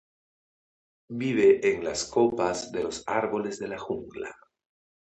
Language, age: Spanish, 60-69